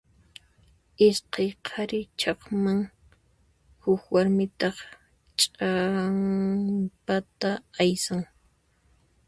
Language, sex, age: Puno Quechua, female, 19-29